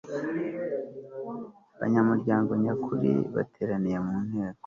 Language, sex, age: Kinyarwanda, male, 40-49